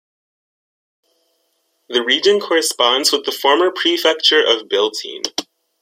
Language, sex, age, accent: English, male, under 19, United States English